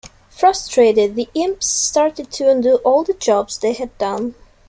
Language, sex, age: English, female, 19-29